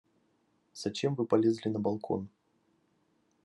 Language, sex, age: Russian, male, 19-29